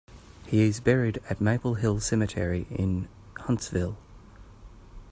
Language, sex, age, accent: English, male, 30-39, Australian English